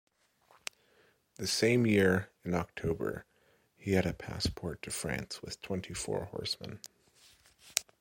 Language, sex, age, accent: English, male, 19-29, United States English